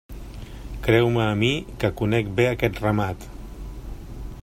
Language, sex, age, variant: Catalan, male, 50-59, Central